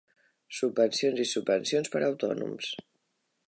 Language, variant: Catalan, Central